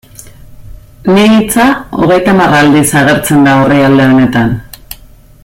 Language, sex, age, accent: Basque, female, 40-49, Erdialdekoa edo Nafarra (Gipuzkoa, Nafarroa)